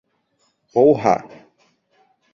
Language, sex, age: Portuguese, male, 19-29